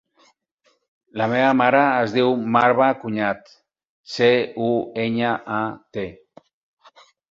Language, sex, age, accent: Catalan, male, 50-59, Barcelonès